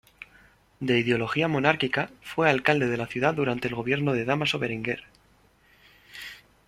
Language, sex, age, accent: Spanish, male, 19-29, España: Centro-Sur peninsular (Madrid, Toledo, Castilla-La Mancha)